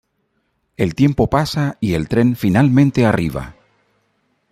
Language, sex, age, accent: Spanish, male, 50-59, América central